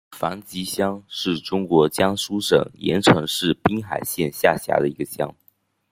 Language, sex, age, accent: Chinese, male, under 19, 出生地：福建省